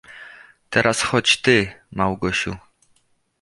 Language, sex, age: Polish, male, 30-39